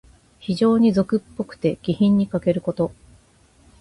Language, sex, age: Japanese, female, 40-49